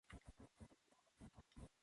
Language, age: Japanese, 19-29